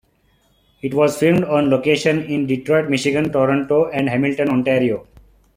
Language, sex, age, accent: English, male, 30-39, India and South Asia (India, Pakistan, Sri Lanka)